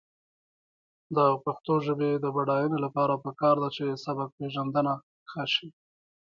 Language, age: Pashto, 30-39